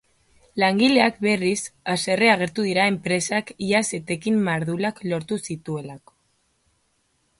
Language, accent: Basque, Erdialdekoa edo Nafarra (Gipuzkoa, Nafarroa)